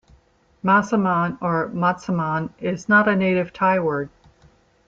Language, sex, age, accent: English, female, 50-59, United States English